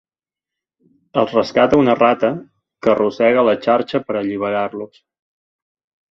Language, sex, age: Catalan, male, 30-39